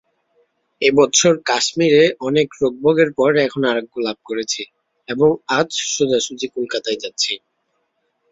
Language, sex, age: Bengali, male, 19-29